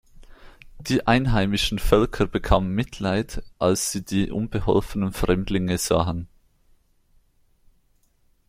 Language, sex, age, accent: German, male, 19-29, Schweizerdeutsch